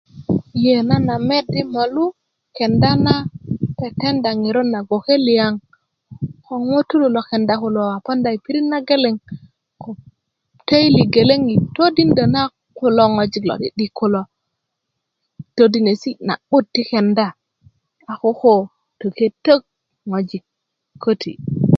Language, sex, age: Kuku, female, 30-39